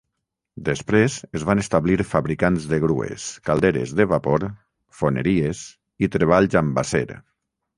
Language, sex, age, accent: Catalan, male, 40-49, valencià